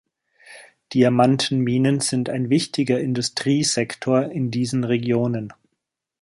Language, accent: German, Deutschland Deutsch